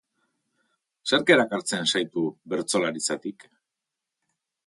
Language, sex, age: Basque, male, 40-49